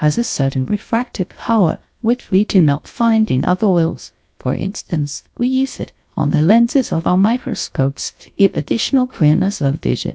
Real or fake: fake